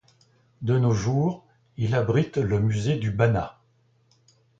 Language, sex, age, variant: French, male, 70-79, Français de métropole